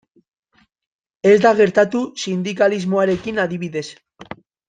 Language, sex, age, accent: Basque, male, 19-29, Mendebalekoa (Araba, Bizkaia, Gipuzkoako mendebaleko herri batzuk)